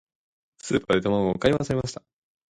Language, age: Japanese, 19-29